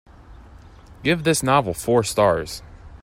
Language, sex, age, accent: English, male, 19-29, United States English